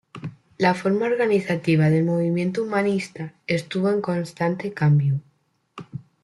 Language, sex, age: Spanish, female, 19-29